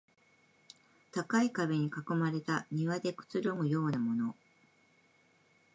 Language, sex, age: Japanese, female, 50-59